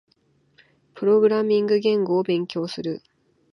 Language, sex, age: Japanese, female, 19-29